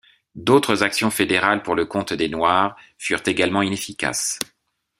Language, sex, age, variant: French, male, 50-59, Français de métropole